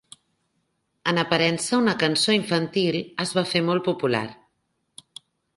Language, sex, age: Catalan, female, 50-59